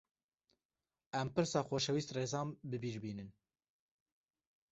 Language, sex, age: Kurdish, male, 19-29